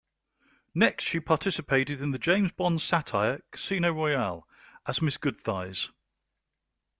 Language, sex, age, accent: English, male, 50-59, England English